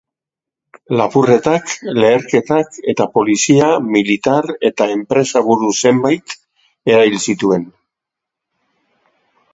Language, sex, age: Basque, male, 60-69